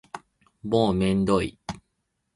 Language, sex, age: Japanese, male, 19-29